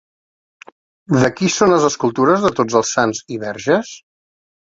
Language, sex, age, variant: Catalan, male, 40-49, Central